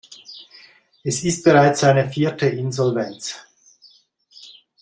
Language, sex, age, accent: German, male, 50-59, Schweizerdeutsch